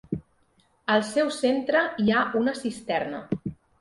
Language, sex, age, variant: Catalan, female, 19-29, Central